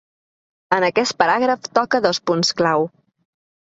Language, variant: Catalan, Balear